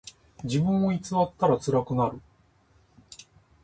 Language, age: Japanese, 30-39